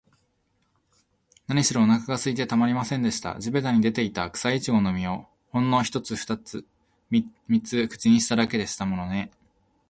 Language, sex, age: Japanese, male, 19-29